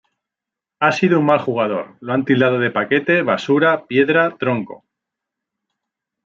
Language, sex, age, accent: Spanish, male, 40-49, España: Centro-Sur peninsular (Madrid, Toledo, Castilla-La Mancha)